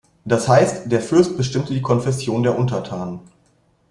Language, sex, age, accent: German, male, 30-39, Deutschland Deutsch